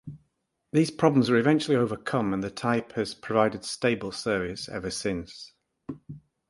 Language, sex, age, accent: English, male, 60-69, England English